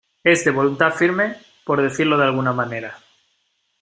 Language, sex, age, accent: Spanish, male, 19-29, España: Norte peninsular (Asturias, Castilla y León, Cantabria, País Vasco, Navarra, Aragón, La Rioja, Guadalajara, Cuenca)